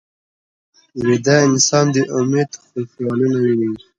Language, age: Pashto, under 19